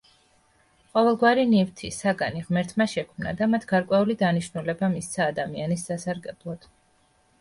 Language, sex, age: Georgian, female, 30-39